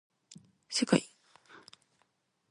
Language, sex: Japanese, female